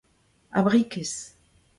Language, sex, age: Breton, female, 50-59